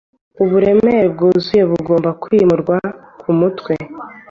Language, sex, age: Kinyarwanda, female, 19-29